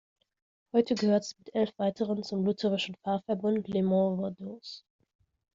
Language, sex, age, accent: German, female, 19-29, Deutschland Deutsch